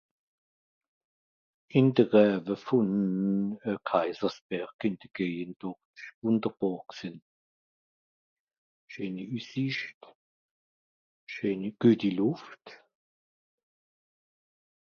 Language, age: Swiss German, 60-69